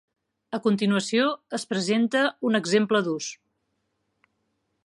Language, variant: Catalan, Central